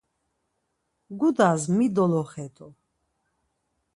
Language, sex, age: Laz, female, 40-49